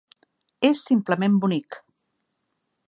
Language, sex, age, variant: Catalan, female, 50-59, Central